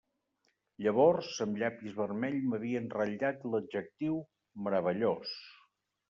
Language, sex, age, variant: Catalan, male, 60-69, Septentrional